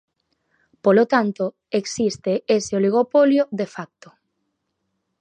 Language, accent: Galician, Oriental (común en zona oriental); Normativo (estándar)